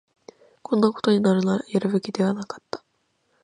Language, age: Japanese, under 19